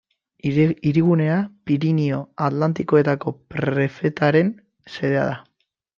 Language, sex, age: Basque, male, 19-29